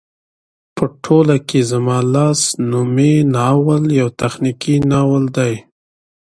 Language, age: Pashto, 30-39